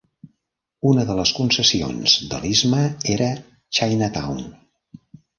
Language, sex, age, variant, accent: Catalan, male, 70-79, Central, central